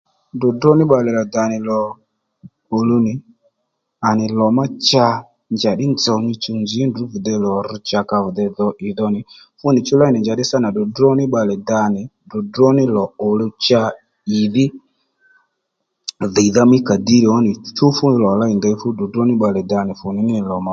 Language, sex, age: Lendu, male, 30-39